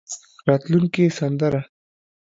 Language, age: Pashto, 19-29